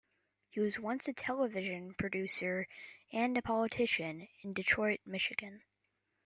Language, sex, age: English, male, 19-29